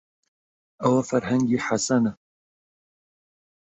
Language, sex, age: Central Kurdish, male, 19-29